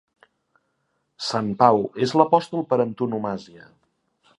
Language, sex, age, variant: Catalan, male, 30-39, Central